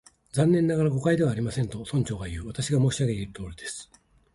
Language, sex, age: Japanese, male, 50-59